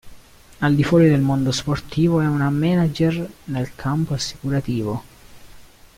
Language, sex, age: Italian, male, 19-29